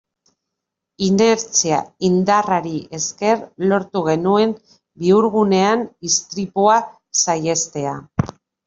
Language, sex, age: Basque, female, 40-49